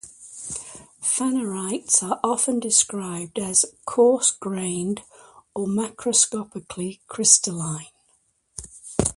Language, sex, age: English, female, 60-69